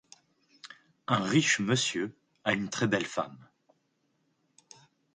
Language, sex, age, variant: French, male, 30-39, Français de métropole